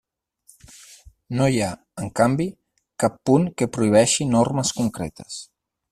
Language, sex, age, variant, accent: Catalan, male, 40-49, Central, central